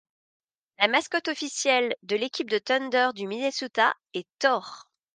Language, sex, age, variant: French, female, 40-49, Français de métropole